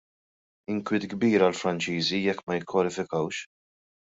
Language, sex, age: Maltese, male, 19-29